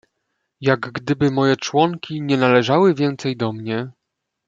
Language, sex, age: Polish, male, 19-29